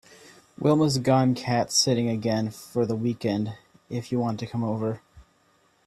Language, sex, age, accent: English, male, 19-29, United States English